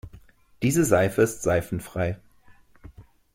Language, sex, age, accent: German, male, 30-39, Deutschland Deutsch